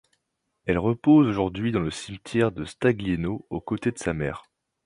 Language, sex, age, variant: French, male, 19-29, Français de métropole